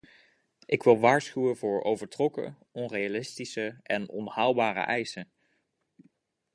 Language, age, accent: Dutch, 19-29, Nederlands Nederlands